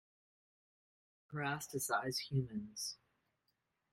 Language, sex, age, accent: English, female, 40-49, Canadian English